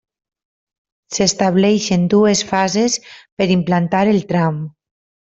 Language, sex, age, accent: Catalan, female, 30-39, valencià